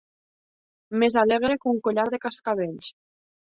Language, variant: Catalan, Nord-Occidental